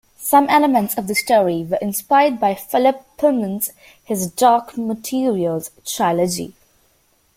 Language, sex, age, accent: English, female, under 19, United States English